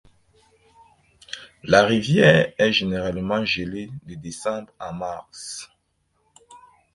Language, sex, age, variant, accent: French, male, 30-39, Français d'Afrique subsaharienne et des îles africaines, Français du Cameroun